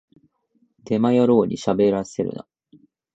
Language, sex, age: Japanese, male, 19-29